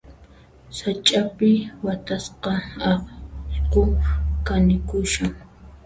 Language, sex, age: Puno Quechua, female, 19-29